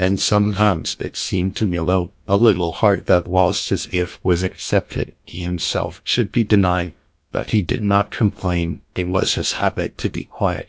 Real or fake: fake